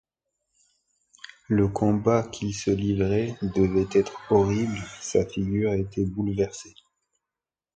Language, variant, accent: French, Français du nord de l'Afrique, Français du Maroc